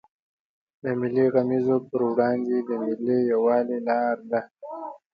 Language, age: Pashto, 30-39